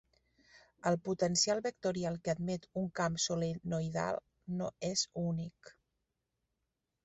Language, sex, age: Catalan, female, 50-59